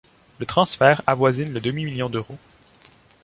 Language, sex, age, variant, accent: French, male, 19-29, Français d'Amérique du Nord, Français du Canada